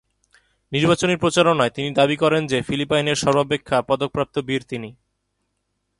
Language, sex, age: Bengali, male, 19-29